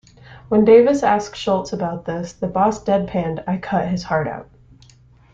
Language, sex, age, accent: English, female, 19-29, United States English